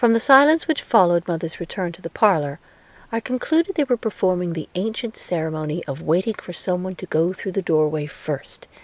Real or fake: real